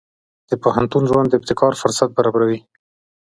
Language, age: Pashto, 30-39